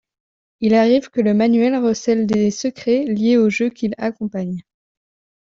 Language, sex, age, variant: French, female, 19-29, Français de métropole